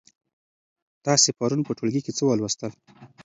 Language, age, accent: Pashto, 30-39, پکتیا ولایت، احمدزی